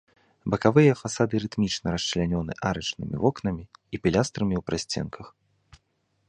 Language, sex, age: Belarusian, male, 19-29